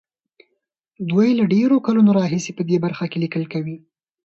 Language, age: Pashto, 19-29